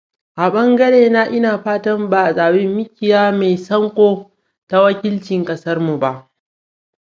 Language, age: Hausa, 19-29